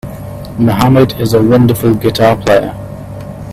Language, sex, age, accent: English, male, 19-29, England English